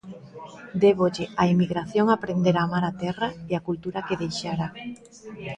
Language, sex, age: Galician, female, 40-49